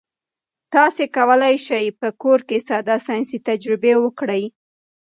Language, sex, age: Pashto, female, 19-29